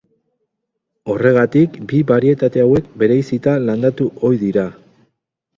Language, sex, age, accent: Basque, male, 50-59, Mendebalekoa (Araba, Bizkaia, Gipuzkoako mendebaleko herri batzuk)